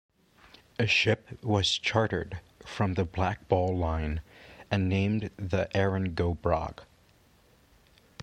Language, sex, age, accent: English, male, 19-29, United States English